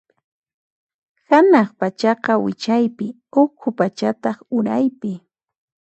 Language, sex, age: Puno Quechua, female, 30-39